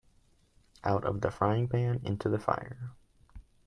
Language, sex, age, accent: English, male, 19-29, United States English